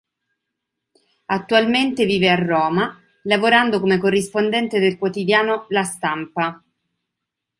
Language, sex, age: Italian, female, 30-39